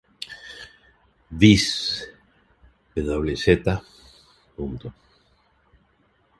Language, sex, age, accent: Spanish, male, 50-59, Andino-Pacífico: Colombia, Perú, Ecuador, oeste de Bolivia y Venezuela andina